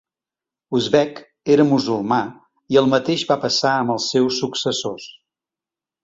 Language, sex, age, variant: Catalan, male, 60-69, Central